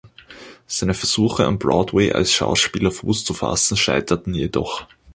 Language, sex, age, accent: German, male, 19-29, Österreichisches Deutsch